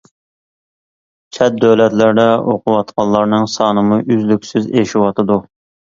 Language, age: Uyghur, 30-39